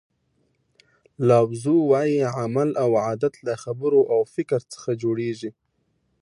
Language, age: Pashto, 19-29